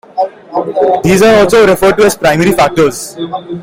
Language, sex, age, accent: English, male, 19-29, India and South Asia (India, Pakistan, Sri Lanka)